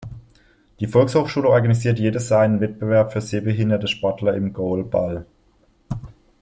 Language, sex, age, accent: German, male, 19-29, Deutschland Deutsch